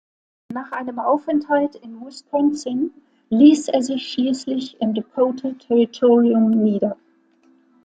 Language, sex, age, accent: German, female, 60-69, Deutschland Deutsch